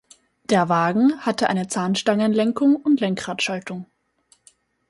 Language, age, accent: German, 19-29, Österreichisches Deutsch